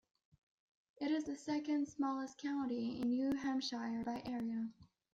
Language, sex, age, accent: English, female, under 19, England English